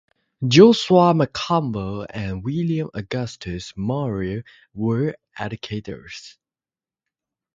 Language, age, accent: English, 19-29, United States English; Malaysian English